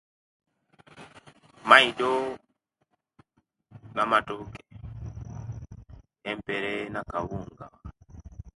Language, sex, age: Kenyi, male, under 19